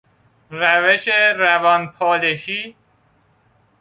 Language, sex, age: Persian, male, 19-29